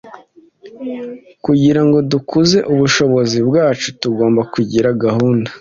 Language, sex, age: Kinyarwanda, male, 19-29